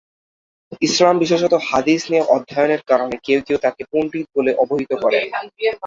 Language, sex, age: Bengali, male, under 19